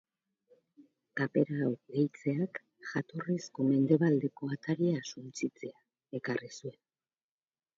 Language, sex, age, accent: Basque, female, 50-59, Mendebalekoa (Araba, Bizkaia, Gipuzkoako mendebaleko herri batzuk)